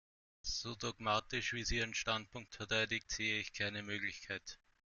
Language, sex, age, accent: German, male, 30-39, Österreichisches Deutsch